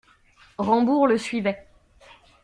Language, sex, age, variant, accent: French, female, 30-39, Français d'Amérique du Nord, Français du Canada